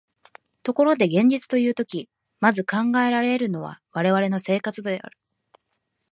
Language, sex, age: Japanese, female, 19-29